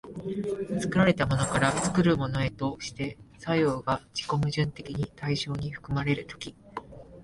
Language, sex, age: Japanese, male, 19-29